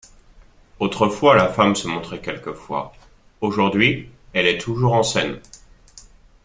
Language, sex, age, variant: French, male, 30-39, Français de métropole